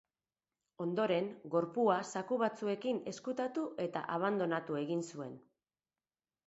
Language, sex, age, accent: Basque, female, 40-49, Mendebalekoa (Araba, Bizkaia, Gipuzkoako mendebaleko herri batzuk)